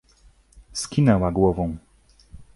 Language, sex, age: Polish, male, 19-29